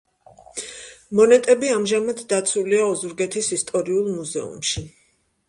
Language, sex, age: Georgian, female, 60-69